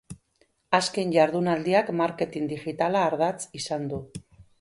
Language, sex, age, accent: Basque, female, 40-49, Mendebalekoa (Araba, Bizkaia, Gipuzkoako mendebaleko herri batzuk)